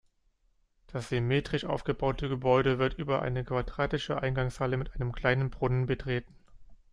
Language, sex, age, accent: German, male, 30-39, Deutschland Deutsch